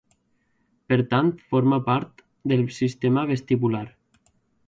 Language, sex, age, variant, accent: Catalan, male, 19-29, Valencià central, valencià